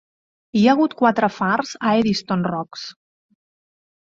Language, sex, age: Catalan, female, 40-49